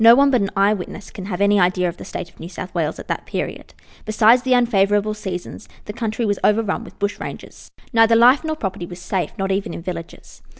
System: none